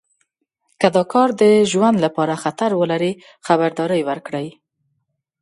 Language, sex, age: Pashto, female, 30-39